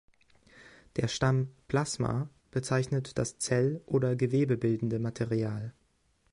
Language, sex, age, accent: German, male, 19-29, Deutschland Deutsch